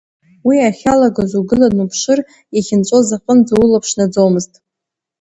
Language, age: Abkhazian, under 19